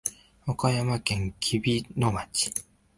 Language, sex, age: Japanese, male, 19-29